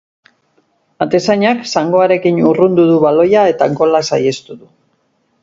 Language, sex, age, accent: Basque, female, 50-59, Mendebalekoa (Araba, Bizkaia, Gipuzkoako mendebaleko herri batzuk)